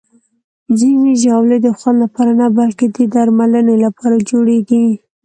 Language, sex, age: Pashto, female, 19-29